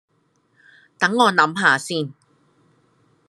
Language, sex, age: Cantonese, female, 30-39